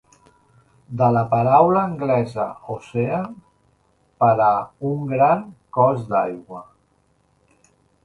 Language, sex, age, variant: Catalan, male, 50-59, Central